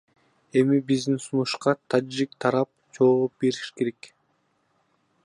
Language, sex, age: Kyrgyz, female, 19-29